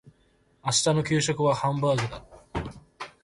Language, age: Japanese, 19-29